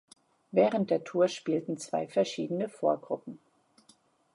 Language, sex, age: German, female, 30-39